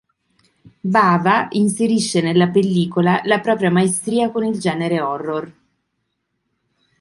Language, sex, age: Italian, female, 30-39